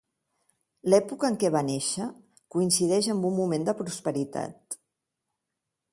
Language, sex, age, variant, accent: Catalan, female, 60-69, Central, balear; central